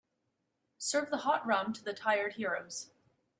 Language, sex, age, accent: English, female, 19-29, Canadian English